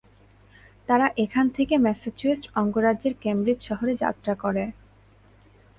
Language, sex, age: Bengali, female, 19-29